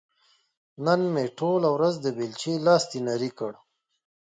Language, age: Pashto, 30-39